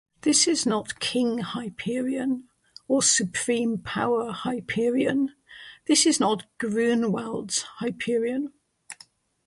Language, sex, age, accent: English, female, 60-69, England English